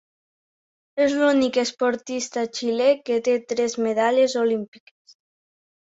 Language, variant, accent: Catalan, Nord-Occidental, Lleida